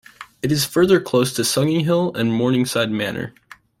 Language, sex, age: English, male, under 19